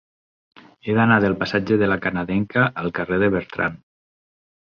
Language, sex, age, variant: Catalan, male, 30-39, Nord-Occidental